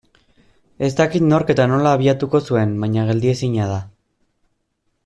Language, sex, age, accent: Basque, male, 19-29, Erdialdekoa edo Nafarra (Gipuzkoa, Nafarroa)